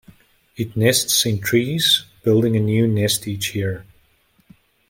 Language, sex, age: English, male, 40-49